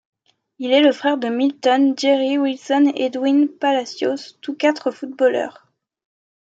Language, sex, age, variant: French, female, 19-29, Français de métropole